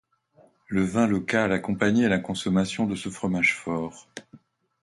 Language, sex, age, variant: French, male, 60-69, Français de métropole